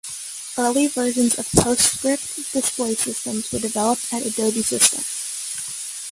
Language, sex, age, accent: English, female, under 19, United States English